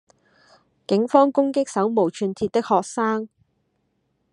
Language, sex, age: Cantonese, female, 19-29